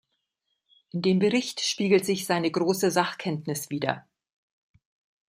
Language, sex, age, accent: German, female, 50-59, Deutschland Deutsch